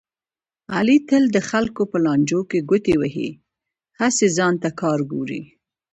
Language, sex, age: Pashto, female, 19-29